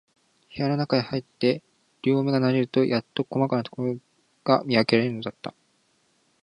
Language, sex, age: Japanese, male, 19-29